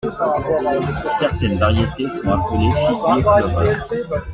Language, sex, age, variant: French, male, 40-49, Français de métropole